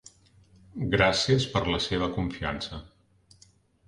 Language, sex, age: Catalan, male, 50-59